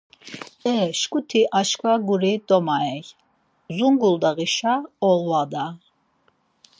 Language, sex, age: Laz, female, 50-59